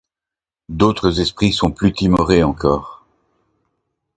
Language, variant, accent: French, Français d'Europe, Français de Belgique